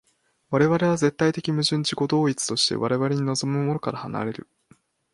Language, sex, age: Japanese, male, 19-29